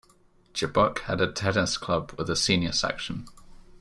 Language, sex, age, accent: English, male, 19-29, England English